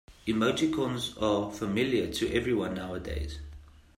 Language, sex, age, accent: English, male, 30-39, Southern African (South Africa, Zimbabwe, Namibia)